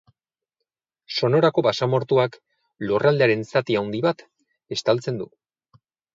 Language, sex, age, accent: Basque, male, 30-39, Erdialdekoa edo Nafarra (Gipuzkoa, Nafarroa)